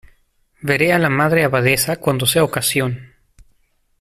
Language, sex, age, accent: Spanish, male, 30-39, México